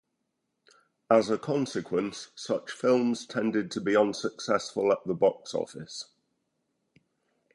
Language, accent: English, England English